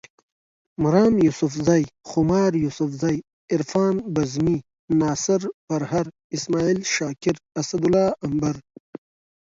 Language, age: Pashto, 30-39